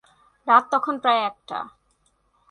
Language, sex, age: Bengali, female, 19-29